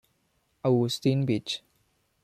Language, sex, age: Spanish, male, under 19